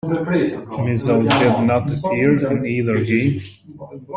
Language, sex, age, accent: English, male, 30-39, United States English